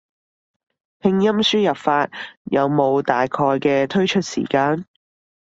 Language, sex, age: Cantonese, female, 19-29